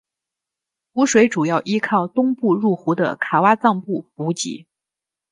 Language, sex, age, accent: Chinese, male, 19-29, 出生地：北京市